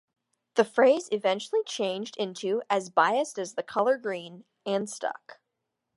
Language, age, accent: English, under 19, United States English